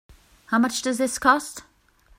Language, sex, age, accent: English, female, 30-39, England English